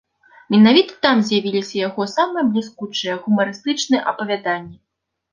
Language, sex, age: Belarusian, female, 19-29